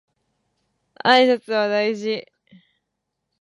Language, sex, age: Japanese, female, 19-29